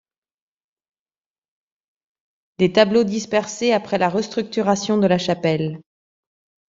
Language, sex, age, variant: French, female, 40-49, Français de métropole